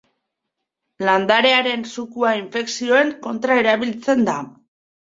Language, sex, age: Basque, female, 40-49